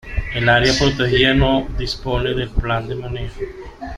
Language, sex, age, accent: Spanish, male, 40-49, Caribe: Cuba, Venezuela, Puerto Rico, República Dominicana, Panamá, Colombia caribeña, México caribeño, Costa del golfo de México